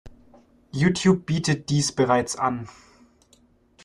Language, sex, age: German, male, 19-29